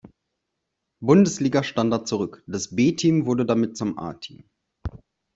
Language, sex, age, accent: German, male, 19-29, Deutschland Deutsch